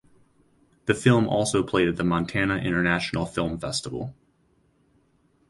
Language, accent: English, United States English